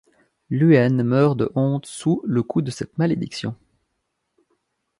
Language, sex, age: French, male, 30-39